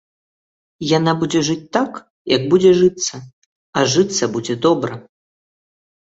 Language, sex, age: Belarusian, male, under 19